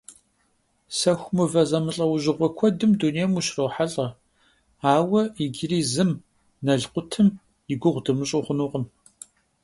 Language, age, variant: Kabardian, 40-49, Адыгэбзэ (Къэбэрдей, Кирил, псоми зэдай)